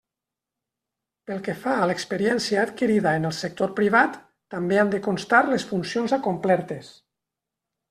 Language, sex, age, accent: Catalan, male, 50-59, valencià